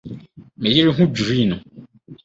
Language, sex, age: Akan, male, 30-39